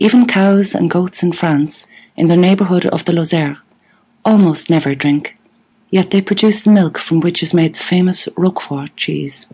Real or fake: real